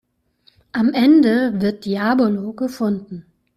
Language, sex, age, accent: German, female, 30-39, Deutschland Deutsch